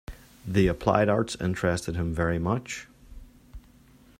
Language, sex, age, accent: English, male, 30-39, Irish English